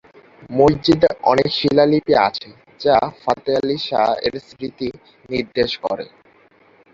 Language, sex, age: Bengali, male, 19-29